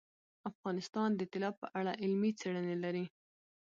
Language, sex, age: Pashto, female, 19-29